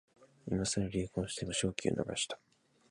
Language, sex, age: Japanese, male, 19-29